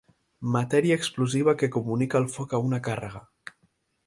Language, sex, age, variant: Catalan, male, 19-29, Central